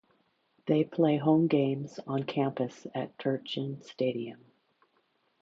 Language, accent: English, United States English